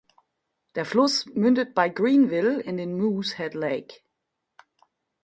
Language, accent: German, Deutschland Deutsch